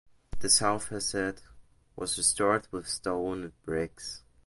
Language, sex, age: English, male, under 19